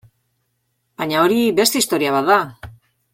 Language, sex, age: Basque, female, 60-69